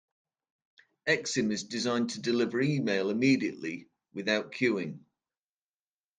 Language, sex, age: English, male, 50-59